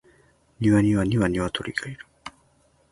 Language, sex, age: Japanese, male, 19-29